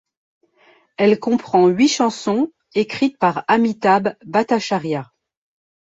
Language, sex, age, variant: French, female, 50-59, Français de métropole